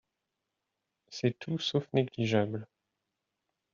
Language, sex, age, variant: French, male, 19-29, Français de métropole